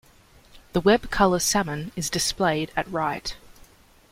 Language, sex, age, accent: English, female, 19-29, Australian English